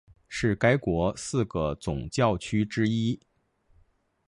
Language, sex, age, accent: Chinese, male, 40-49, 出生地：北京市